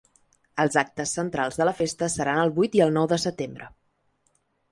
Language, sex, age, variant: Catalan, female, 19-29, Central